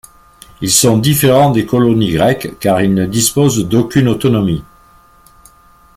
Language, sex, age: French, male, 70-79